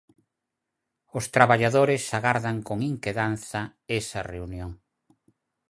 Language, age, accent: Galician, 60-69, Normativo (estándar)